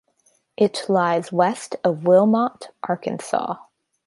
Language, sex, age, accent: English, female, under 19, United States English